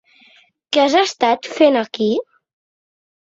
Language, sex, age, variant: Catalan, male, 40-49, Central